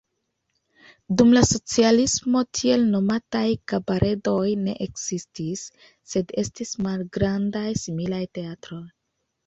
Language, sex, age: Esperanto, female, 19-29